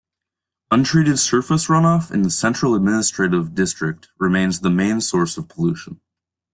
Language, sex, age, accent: English, male, 19-29, United States English